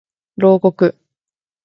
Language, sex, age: Japanese, female, 30-39